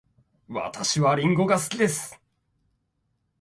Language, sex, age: Japanese, male, 19-29